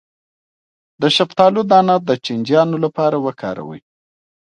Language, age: Pashto, 30-39